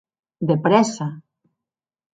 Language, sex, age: Occitan, female, 50-59